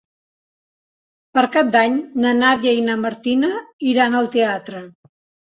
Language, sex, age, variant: Catalan, female, 60-69, Central